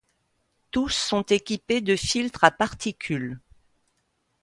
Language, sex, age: French, female, 60-69